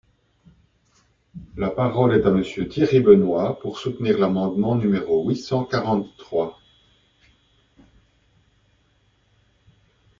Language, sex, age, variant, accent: French, male, 50-59, Français d'Europe, Français de Belgique